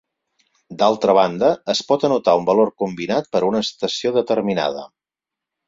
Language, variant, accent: Catalan, Central, Barceloní